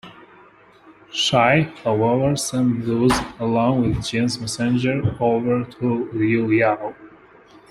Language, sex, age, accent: English, male, 30-39, United States English